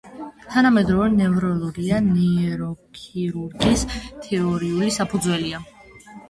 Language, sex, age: Georgian, female, under 19